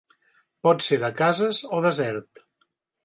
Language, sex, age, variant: Catalan, male, 50-59, Central